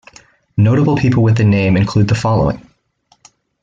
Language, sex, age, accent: English, male, 19-29, United States English